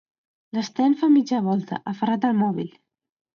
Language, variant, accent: Catalan, Central, central